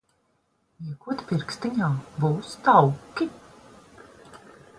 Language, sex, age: Latvian, female, 40-49